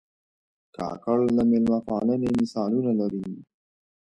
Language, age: Pashto, 19-29